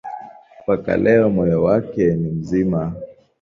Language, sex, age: Swahili, male, 19-29